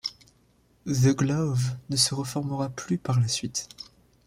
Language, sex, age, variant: French, male, 19-29, Français de métropole